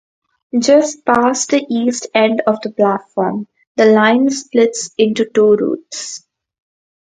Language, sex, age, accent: English, female, under 19, India and South Asia (India, Pakistan, Sri Lanka)